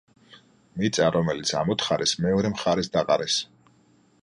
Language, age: Georgian, 40-49